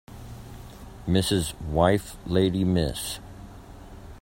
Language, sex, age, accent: English, male, 40-49, United States English